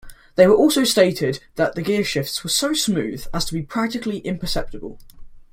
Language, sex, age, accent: English, male, under 19, England English